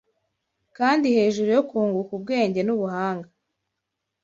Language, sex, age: Kinyarwanda, female, 19-29